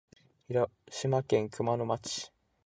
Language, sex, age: Japanese, male, 19-29